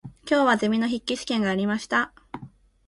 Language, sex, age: Japanese, female, 19-29